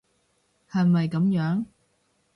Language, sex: Cantonese, female